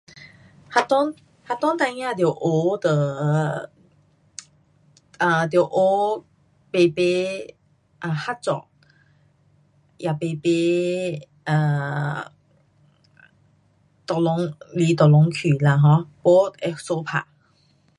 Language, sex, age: Pu-Xian Chinese, female, 40-49